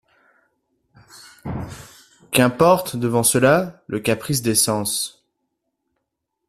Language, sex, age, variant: French, male, 19-29, Français de métropole